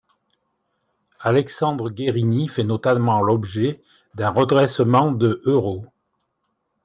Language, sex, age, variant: French, male, 60-69, Français de métropole